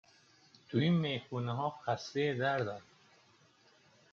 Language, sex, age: Persian, male, 19-29